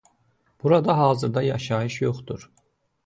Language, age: Azerbaijani, 30-39